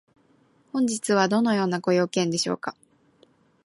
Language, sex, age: Japanese, female, 19-29